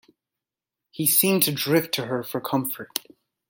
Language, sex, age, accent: English, male, 19-29, United States English